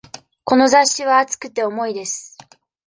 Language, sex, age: Japanese, female, 19-29